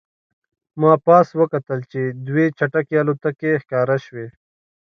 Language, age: Pashto, 19-29